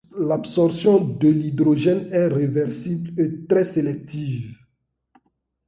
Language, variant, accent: French, Français d'Afrique subsaharienne et des îles africaines, Français de Côte d’Ivoire